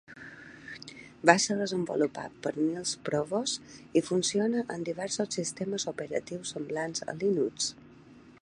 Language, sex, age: Catalan, female, 40-49